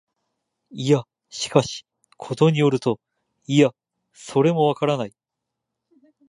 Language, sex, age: Japanese, male, 30-39